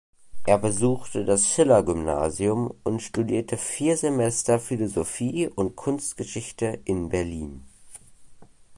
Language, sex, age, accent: German, male, under 19, Deutschland Deutsch